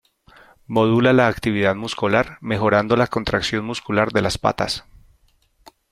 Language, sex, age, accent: Spanish, male, 30-39, Caribe: Cuba, Venezuela, Puerto Rico, República Dominicana, Panamá, Colombia caribeña, México caribeño, Costa del golfo de México